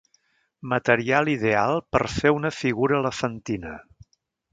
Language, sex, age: Catalan, male, 60-69